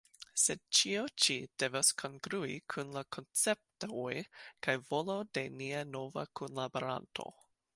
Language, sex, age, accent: Esperanto, female, 30-39, Internacia